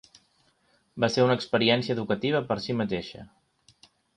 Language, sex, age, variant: Catalan, male, 40-49, Central